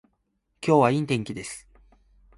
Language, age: Japanese, 19-29